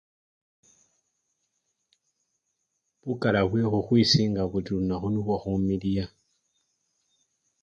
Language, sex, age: Luyia, male, 19-29